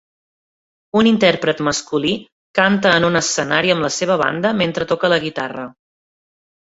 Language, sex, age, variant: Catalan, female, 40-49, Septentrional